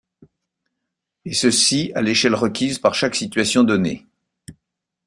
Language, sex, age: French, male, 60-69